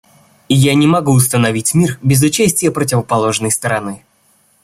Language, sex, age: Russian, male, under 19